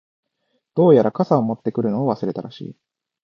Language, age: Japanese, 19-29